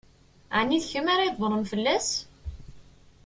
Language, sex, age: Kabyle, female, 19-29